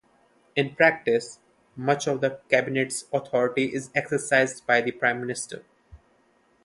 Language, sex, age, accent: English, male, 19-29, India and South Asia (India, Pakistan, Sri Lanka)